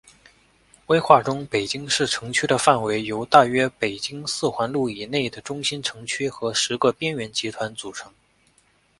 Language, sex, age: Chinese, male, 19-29